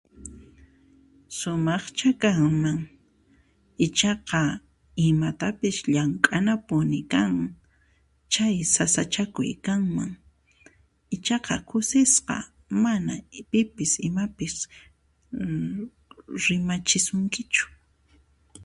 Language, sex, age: Puno Quechua, female, 30-39